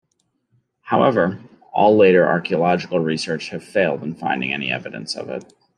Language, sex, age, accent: English, male, 30-39, United States English